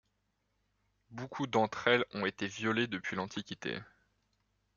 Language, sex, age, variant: French, male, 19-29, Français de métropole